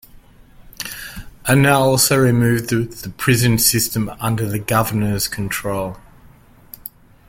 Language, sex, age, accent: English, male, 50-59, Australian English